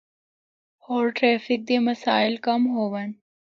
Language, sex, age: Northern Hindko, female, 19-29